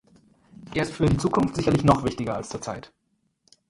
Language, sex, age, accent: German, male, 30-39, Deutschland Deutsch